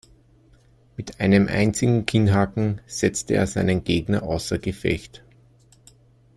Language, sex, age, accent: German, male, 40-49, Österreichisches Deutsch